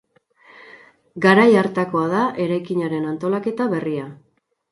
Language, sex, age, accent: Basque, female, 19-29, Mendebalekoa (Araba, Bizkaia, Gipuzkoako mendebaleko herri batzuk)